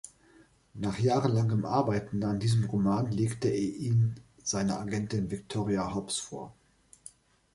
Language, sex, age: German, male, 40-49